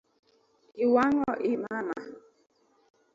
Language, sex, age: Luo (Kenya and Tanzania), female, 30-39